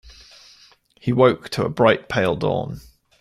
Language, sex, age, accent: English, male, 30-39, England English